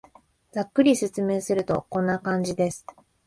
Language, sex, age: Japanese, female, 19-29